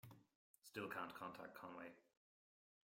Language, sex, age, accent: English, male, 30-39, Irish English